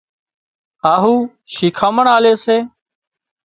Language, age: Wadiyara Koli, 30-39